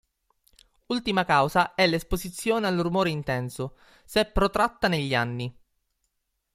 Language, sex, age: Italian, male, 19-29